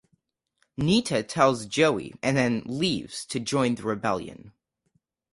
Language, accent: English, United States English